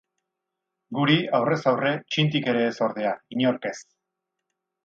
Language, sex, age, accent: Basque, male, 50-59, Erdialdekoa edo Nafarra (Gipuzkoa, Nafarroa)